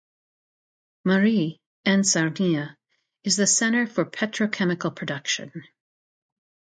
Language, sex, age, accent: English, female, 40-49, United States English